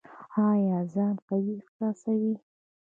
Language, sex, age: Pashto, female, 19-29